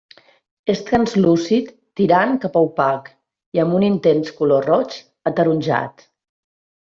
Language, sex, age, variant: Catalan, female, 40-49, Central